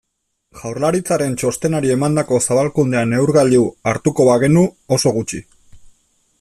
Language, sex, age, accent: Basque, male, 40-49, Erdialdekoa edo Nafarra (Gipuzkoa, Nafarroa)